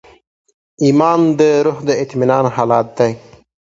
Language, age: Pashto, 19-29